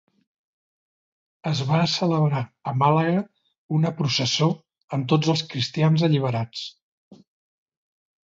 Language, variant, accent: Catalan, Central, central